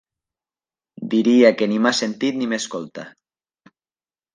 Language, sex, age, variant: Catalan, male, 40-49, Nord-Occidental